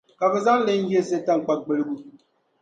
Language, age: Dagbani, 19-29